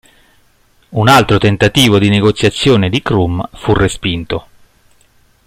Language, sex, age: Italian, male, 40-49